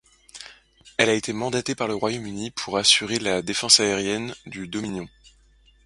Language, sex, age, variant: French, male, 30-39, Français de métropole